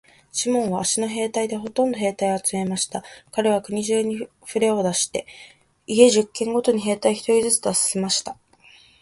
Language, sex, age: Japanese, female, 19-29